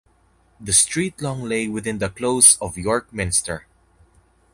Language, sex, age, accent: English, male, under 19, Filipino